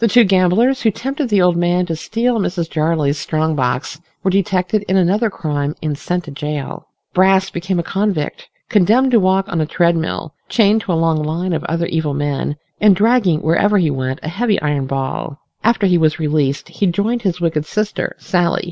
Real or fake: real